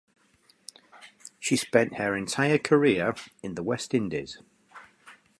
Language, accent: English, England English